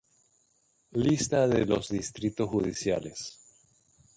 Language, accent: Spanish, Caribe: Cuba, Venezuela, Puerto Rico, República Dominicana, Panamá, Colombia caribeña, México caribeño, Costa del golfo de México